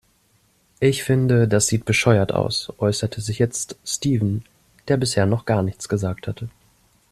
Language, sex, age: German, male, 19-29